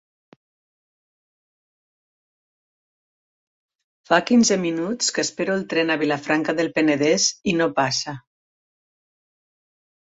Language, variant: Catalan, Central